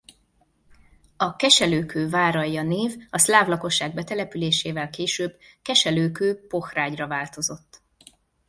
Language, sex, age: Hungarian, female, 40-49